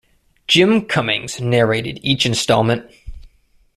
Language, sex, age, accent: English, male, 19-29, United States English